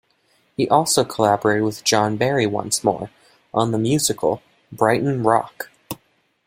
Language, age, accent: English, under 19, United States English